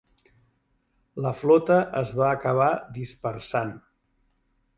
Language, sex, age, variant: Catalan, male, 50-59, Central